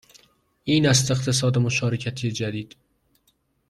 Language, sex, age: Persian, male, 19-29